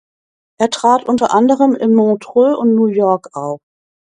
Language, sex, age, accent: German, female, 60-69, Deutschland Deutsch